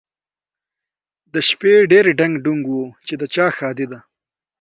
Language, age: Pashto, under 19